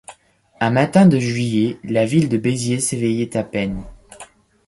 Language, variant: French, Français de métropole